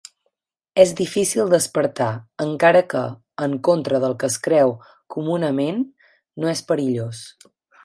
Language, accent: Catalan, gironí